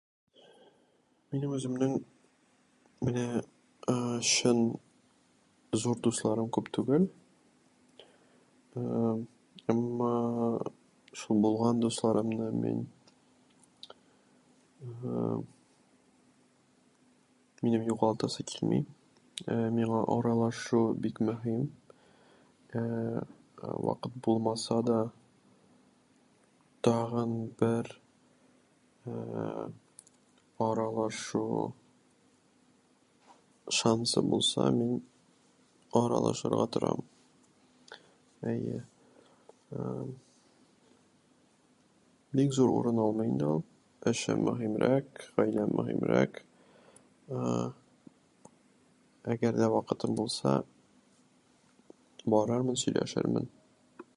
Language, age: Tatar, 30-39